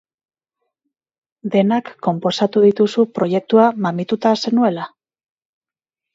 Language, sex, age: Basque, female, 40-49